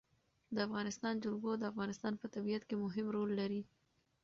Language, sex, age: Pashto, female, 19-29